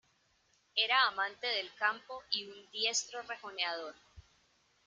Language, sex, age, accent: Spanish, female, 30-39, Caribe: Cuba, Venezuela, Puerto Rico, República Dominicana, Panamá, Colombia caribeña, México caribeño, Costa del golfo de México